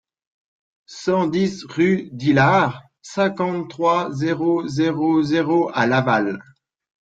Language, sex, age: French, male, 40-49